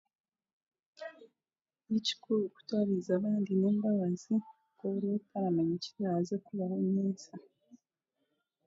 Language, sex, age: Chiga, female, 19-29